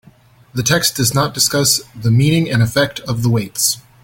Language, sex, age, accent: English, male, 19-29, United States English